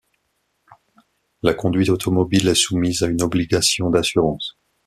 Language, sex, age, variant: French, male, 30-39, Français de métropole